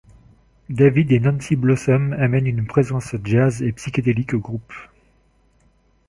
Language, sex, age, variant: French, male, 40-49, Français de métropole